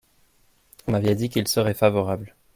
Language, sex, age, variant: French, male, 19-29, Français de métropole